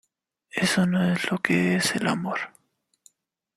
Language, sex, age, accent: Spanish, male, 30-39, México